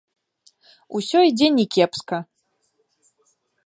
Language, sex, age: Belarusian, female, 19-29